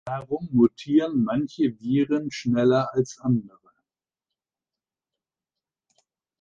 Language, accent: German, Deutschland Deutsch